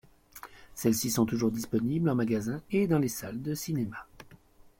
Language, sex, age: French, male, 30-39